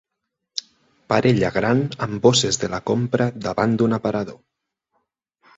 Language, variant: Catalan, Nord-Occidental